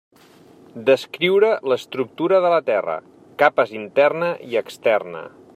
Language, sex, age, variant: Catalan, male, 40-49, Central